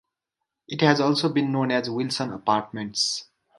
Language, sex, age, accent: English, male, 19-29, United States English